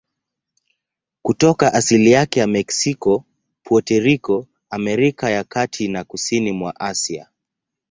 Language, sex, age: Swahili, male, 19-29